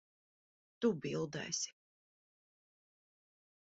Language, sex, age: Latvian, female, 40-49